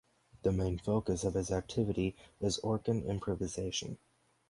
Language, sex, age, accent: English, male, under 19, United States English